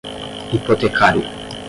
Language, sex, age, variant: Portuguese, male, 19-29, Portuguese (Brasil)